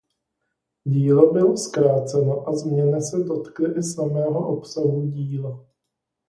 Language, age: Czech, 30-39